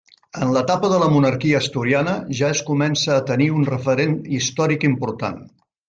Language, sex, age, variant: Catalan, male, 70-79, Central